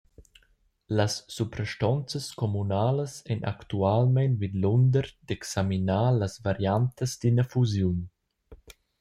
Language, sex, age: Romansh, male, 19-29